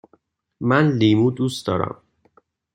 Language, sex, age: Persian, male, 19-29